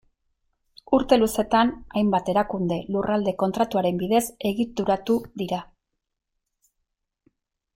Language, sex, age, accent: Basque, female, 40-49, Erdialdekoa edo Nafarra (Gipuzkoa, Nafarroa)